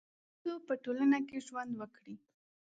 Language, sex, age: Pashto, female, 19-29